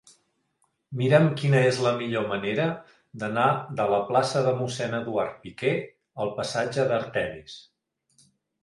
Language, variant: Catalan, Central